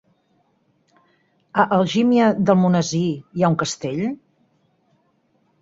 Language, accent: Catalan, Garrotxi